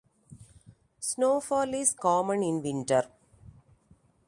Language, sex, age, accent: English, female, 40-49, India and South Asia (India, Pakistan, Sri Lanka)